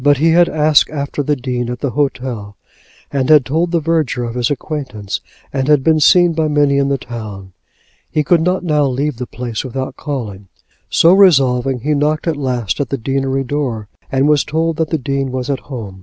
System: none